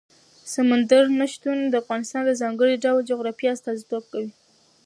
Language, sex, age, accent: Pashto, female, 19-29, معیاري پښتو